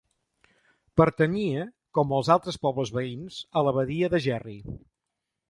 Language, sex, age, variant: Catalan, male, 50-59, Central